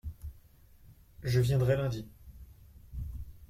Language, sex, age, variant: French, male, 19-29, Français de métropole